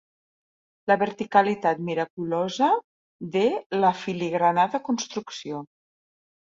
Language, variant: Catalan, Septentrional